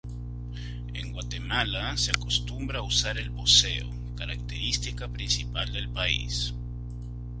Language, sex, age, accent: Spanish, male, 30-39, Andino-Pacífico: Colombia, Perú, Ecuador, oeste de Bolivia y Venezuela andina